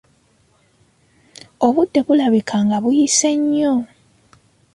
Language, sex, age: Ganda, female, 19-29